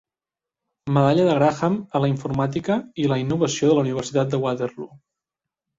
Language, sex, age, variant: Catalan, male, 19-29, Central